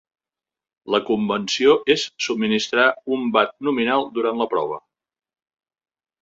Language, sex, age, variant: Catalan, male, 60-69, Central